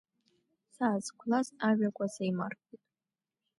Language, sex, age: Abkhazian, female, under 19